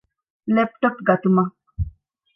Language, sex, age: Divehi, female, 30-39